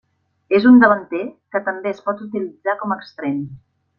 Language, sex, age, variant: Catalan, female, 40-49, Central